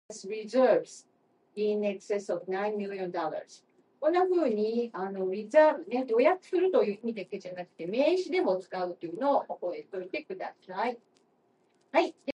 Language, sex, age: English, female, under 19